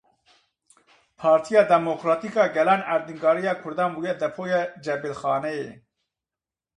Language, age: Kurdish, 30-39